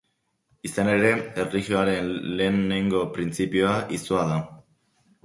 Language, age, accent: Basque, under 19, Erdialdekoa edo Nafarra (Gipuzkoa, Nafarroa)